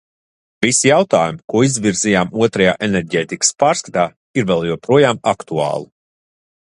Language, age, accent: Latvian, 30-39, nav